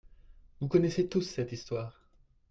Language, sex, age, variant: French, male, 30-39, Français de métropole